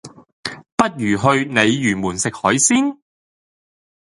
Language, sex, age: Cantonese, male, 30-39